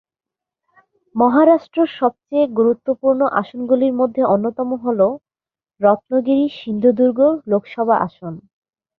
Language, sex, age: Bengali, female, 19-29